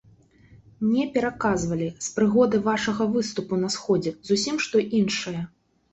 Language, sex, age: Belarusian, female, 40-49